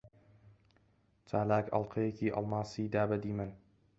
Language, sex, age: Central Kurdish, male, under 19